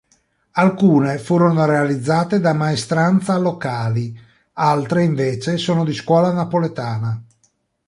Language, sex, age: Italian, male, 40-49